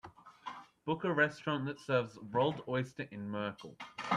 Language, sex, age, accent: English, male, 19-29, Australian English